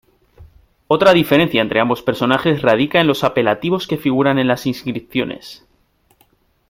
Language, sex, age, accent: Spanish, male, 30-39, España: Norte peninsular (Asturias, Castilla y León, Cantabria, País Vasco, Navarra, Aragón, La Rioja, Guadalajara, Cuenca)